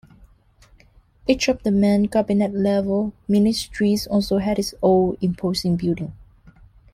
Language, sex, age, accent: English, female, 19-29, United States English